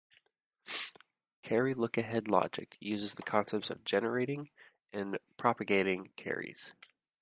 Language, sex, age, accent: English, male, 19-29, United States English